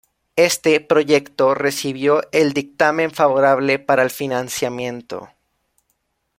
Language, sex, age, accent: Spanish, male, 19-29, México